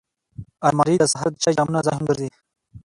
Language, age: Pashto, 19-29